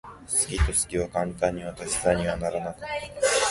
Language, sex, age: Japanese, male, 19-29